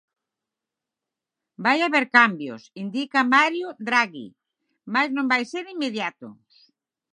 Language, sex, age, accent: Galician, male, 19-29, Central (gheada)